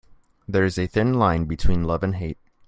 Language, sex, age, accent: English, male, 19-29, United States English